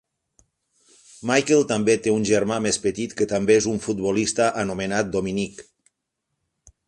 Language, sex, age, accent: Catalan, male, 50-59, valencià